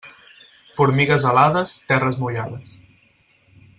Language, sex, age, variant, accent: Catalan, male, 19-29, Central, central; Barceloní